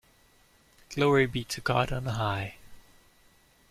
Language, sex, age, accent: English, male, 19-29, Southern African (South Africa, Zimbabwe, Namibia)